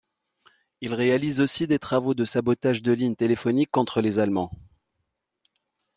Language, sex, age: French, male, 30-39